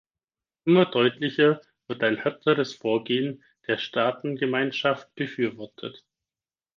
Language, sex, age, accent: German, male, 19-29, Deutschland Deutsch